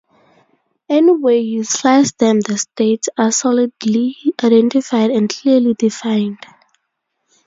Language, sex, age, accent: English, female, 19-29, Southern African (South Africa, Zimbabwe, Namibia)